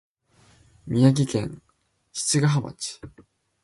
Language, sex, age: Japanese, male, 19-29